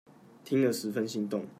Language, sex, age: Chinese, male, 19-29